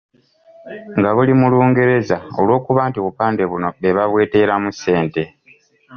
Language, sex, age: Ganda, male, 30-39